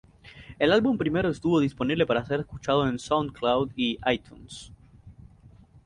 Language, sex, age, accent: Spanish, male, 19-29, América central